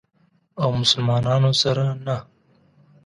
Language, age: Pashto, 30-39